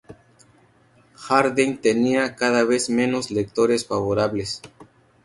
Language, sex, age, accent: Spanish, male, 30-39, México